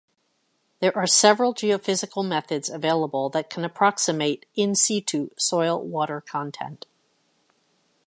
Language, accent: English, United States English